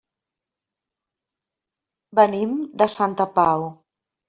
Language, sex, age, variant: Catalan, female, 50-59, Central